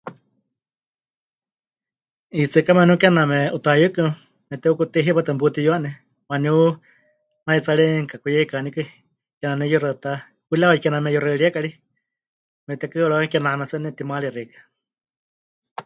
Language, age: Huichol, 50-59